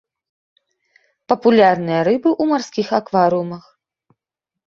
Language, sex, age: Belarusian, female, 19-29